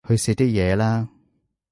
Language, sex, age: Cantonese, male, 30-39